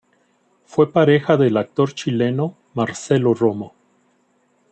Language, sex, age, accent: Spanish, male, 40-49, México